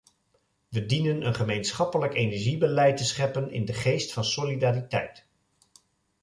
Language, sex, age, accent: Dutch, male, 50-59, Nederlands Nederlands